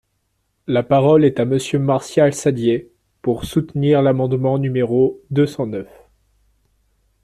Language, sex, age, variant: French, male, 19-29, Français de métropole